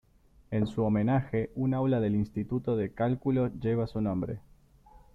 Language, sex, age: Spanish, male, 19-29